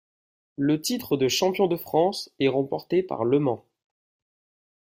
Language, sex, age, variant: French, male, 19-29, Français de métropole